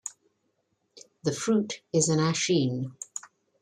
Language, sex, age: English, female, 60-69